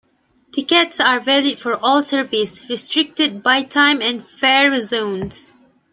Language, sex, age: English, female, 19-29